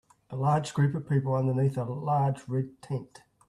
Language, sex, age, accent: English, male, 60-69, Australian English